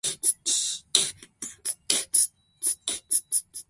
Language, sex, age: Japanese, male, 19-29